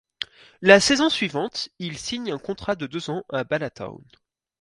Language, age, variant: French, 19-29, Français de métropole